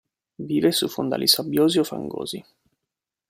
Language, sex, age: Italian, male, 19-29